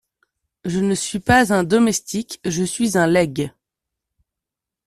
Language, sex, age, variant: French, female, 30-39, Français de métropole